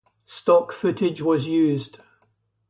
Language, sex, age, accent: English, male, 70-79, Scottish English